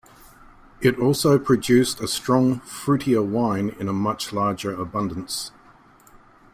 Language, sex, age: English, male, 50-59